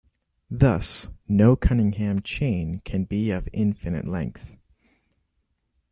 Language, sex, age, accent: English, male, under 19, Canadian English